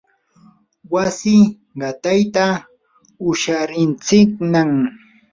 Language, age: Yanahuanca Pasco Quechua, 19-29